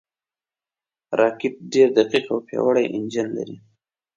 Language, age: Pashto, 19-29